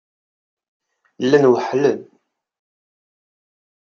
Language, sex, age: Kabyle, male, 30-39